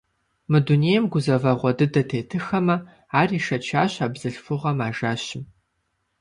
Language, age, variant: Kabardian, 19-29, Адыгэбзэ (Къэбэрдей, Кирил, Урысей)